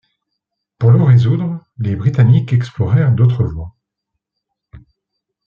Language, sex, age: French, male, 40-49